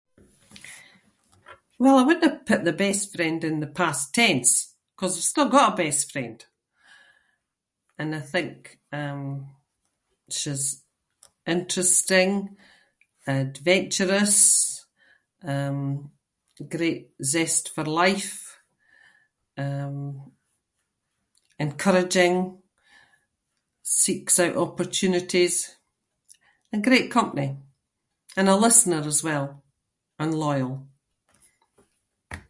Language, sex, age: Scots, female, 70-79